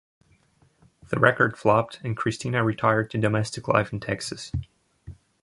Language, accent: English, United States English